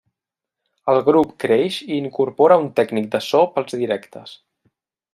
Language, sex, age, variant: Catalan, male, 19-29, Central